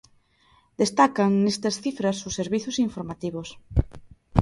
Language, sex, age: Galician, female, 19-29